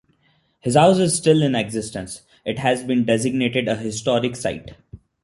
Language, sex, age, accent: English, male, 19-29, India and South Asia (India, Pakistan, Sri Lanka)